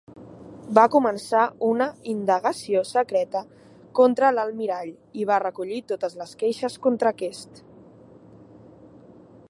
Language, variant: Catalan, Septentrional